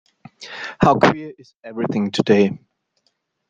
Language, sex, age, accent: English, male, 40-49, England English